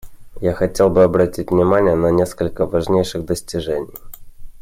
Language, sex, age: Russian, male, 19-29